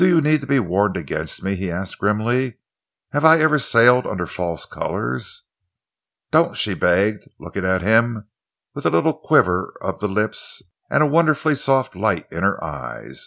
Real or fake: real